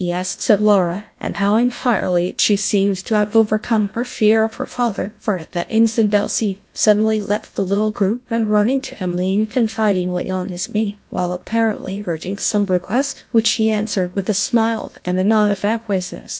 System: TTS, GlowTTS